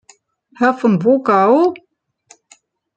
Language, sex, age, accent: German, female, 60-69, Deutschland Deutsch